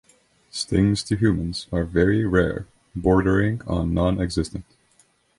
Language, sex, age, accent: English, male, 19-29, United States English